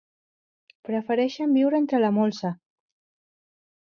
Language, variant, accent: Catalan, Central, central